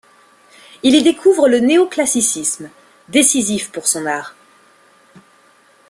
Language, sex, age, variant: French, female, 19-29, Français de métropole